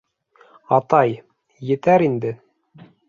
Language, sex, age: Bashkir, male, 30-39